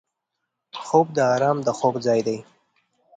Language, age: Pashto, under 19